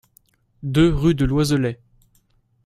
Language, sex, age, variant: French, male, under 19, Français de métropole